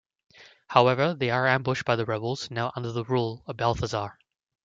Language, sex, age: English, male, 19-29